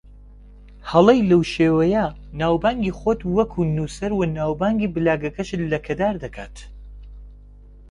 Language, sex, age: Central Kurdish, male, 19-29